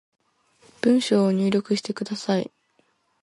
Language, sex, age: Japanese, female, 19-29